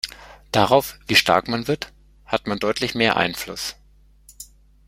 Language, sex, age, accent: German, male, 50-59, Deutschland Deutsch